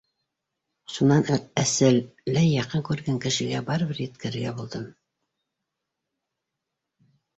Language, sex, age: Bashkir, female, 60-69